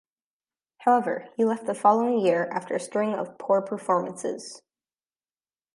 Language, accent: English, United States English